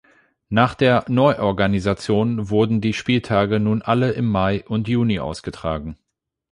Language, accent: German, Deutschland Deutsch